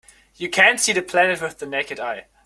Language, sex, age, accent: English, male, 19-29, United States English